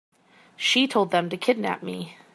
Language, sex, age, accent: English, female, 30-39, Canadian English